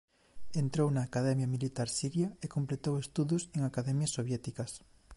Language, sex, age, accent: Galician, male, 19-29, Central (gheada)